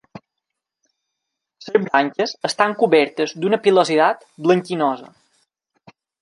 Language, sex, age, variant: Catalan, male, 19-29, Balear